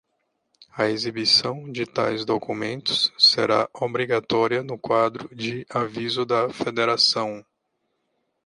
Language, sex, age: Portuguese, male, 30-39